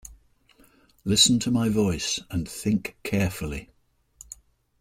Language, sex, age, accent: English, male, 70-79, England English